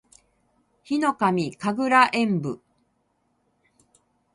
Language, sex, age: Japanese, female, 60-69